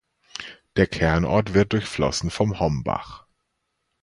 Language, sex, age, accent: German, male, 30-39, Deutschland Deutsch